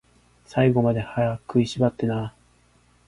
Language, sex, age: Japanese, male, 19-29